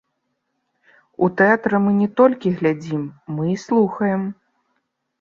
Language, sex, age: Belarusian, female, 30-39